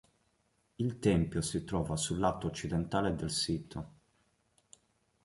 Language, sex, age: Italian, male, 30-39